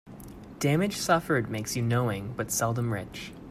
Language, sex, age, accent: English, male, 19-29, United States English